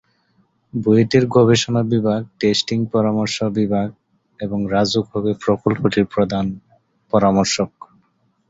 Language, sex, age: Bengali, male, 30-39